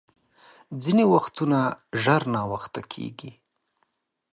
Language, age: Pashto, 30-39